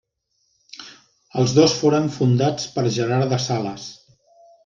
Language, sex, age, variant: Catalan, male, 50-59, Central